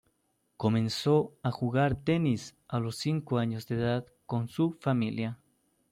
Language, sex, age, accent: Spanish, male, 19-29, Andino-Pacífico: Colombia, Perú, Ecuador, oeste de Bolivia y Venezuela andina